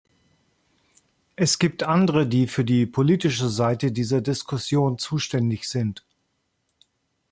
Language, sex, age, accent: German, male, 50-59, Deutschland Deutsch